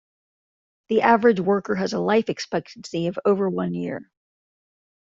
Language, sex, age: English, female, 50-59